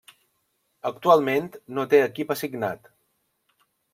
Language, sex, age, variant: Catalan, male, 30-39, Balear